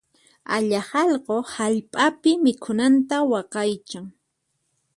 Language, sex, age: Puno Quechua, female, 19-29